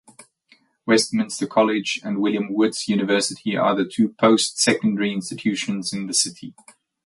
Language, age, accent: English, 30-39, Southern African (South Africa, Zimbabwe, Namibia)